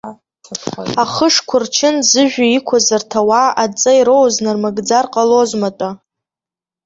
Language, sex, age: Abkhazian, female, under 19